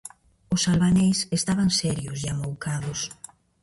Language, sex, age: Galician, female, 60-69